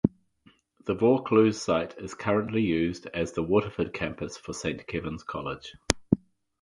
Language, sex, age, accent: English, male, 50-59, New Zealand English